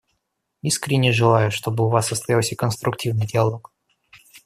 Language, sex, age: Russian, male, under 19